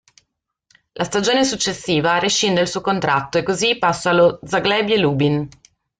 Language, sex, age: Italian, female, 19-29